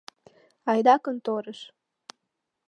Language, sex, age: Mari, female, under 19